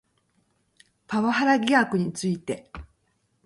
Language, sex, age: Japanese, female, 50-59